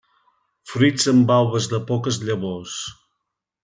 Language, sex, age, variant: Catalan, male, 50-59, Nord-Occidental